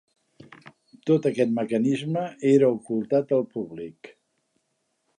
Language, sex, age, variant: Catalan, male, 60-69, Central